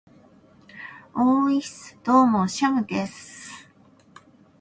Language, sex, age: Japanese, female, 40-49